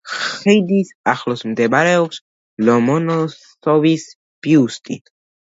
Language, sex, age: Georgian, male, under 19